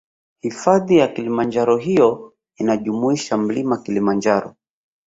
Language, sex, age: Swahili, male, 30-39